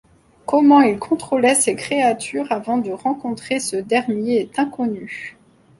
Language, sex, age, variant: French, female, 30-39, Français de métropole